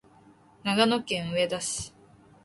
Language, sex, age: Japanese, female, under 19